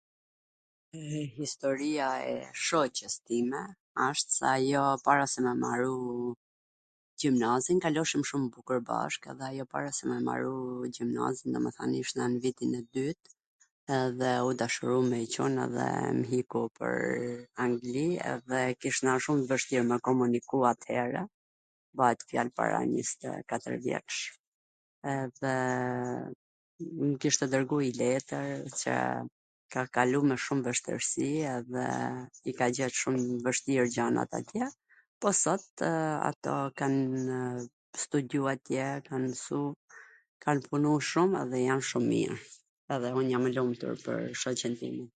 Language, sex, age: Gheg Albanian, female, 40-49